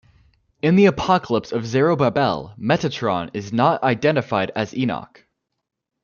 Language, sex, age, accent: English, male, 19-29, United States English